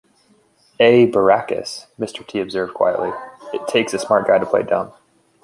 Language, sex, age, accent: English, male, 19-29, United States English